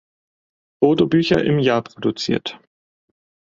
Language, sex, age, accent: German, male, 19-29, Deutschland Deutsch